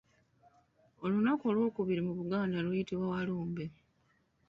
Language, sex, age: Ganda, female, 40-49